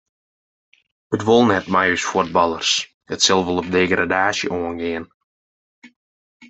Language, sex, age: Western Frisian, male, 19-29